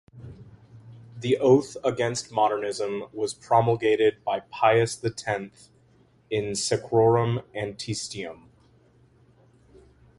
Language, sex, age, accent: English, male, 19-29, United States English